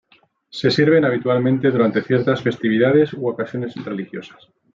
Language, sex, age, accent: Spanish, male, 40-49, España: Centro-Sur peninsular (Madrid, Toledo, Castilla-La Mancha)